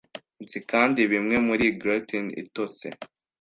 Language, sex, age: Kinyarwanda, male, under 19